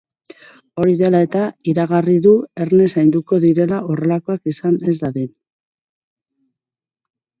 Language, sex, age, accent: Basque, female, 40-49, Mendebalekoa (Araba, Bizkaia, Gipuzkoako mendebaleko herri batzuk)